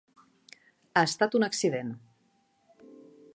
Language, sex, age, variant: Catalan, female, 40-49, Central